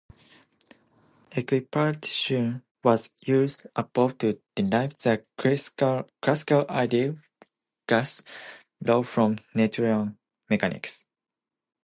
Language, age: English, 19-29